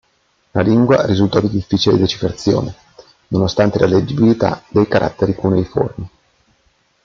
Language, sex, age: Italian, male, 40-49